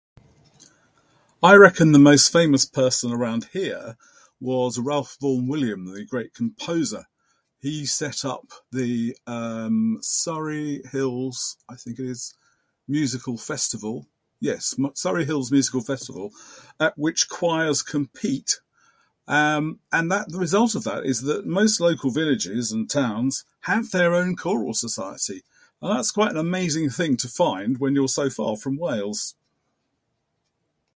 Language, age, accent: English, 70-79, England English